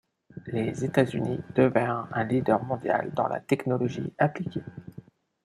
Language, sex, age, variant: French, male, 40-49, Français de métropole